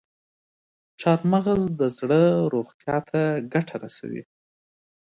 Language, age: Pashto, 30-39